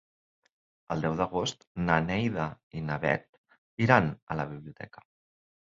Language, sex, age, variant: Catalan, male, 30-39, Central